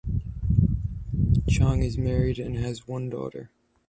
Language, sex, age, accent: English, male, 19-29, United States English